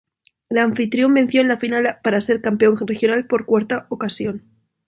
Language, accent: Spanish, España: Norte peninsular (Asturias, Castilla y León, Cantabria, País Vasco, Navarra, Aragón, La Rioja, Guadalajara, Cuenca)